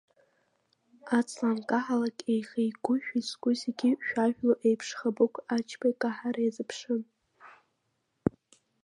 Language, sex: Abkhazian, female